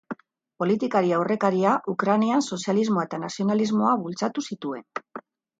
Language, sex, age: Basque, female, 60-69